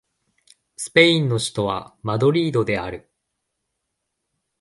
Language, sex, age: Japanese, male, 19-29